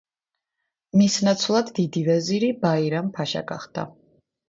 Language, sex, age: Georgian, female, 30-39